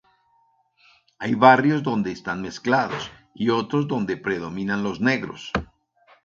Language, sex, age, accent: Spanish, male, 60-69, Andino-Pacífico: Colombia, Perú, Ecuador, oeste de Bolivia y Venezuela andina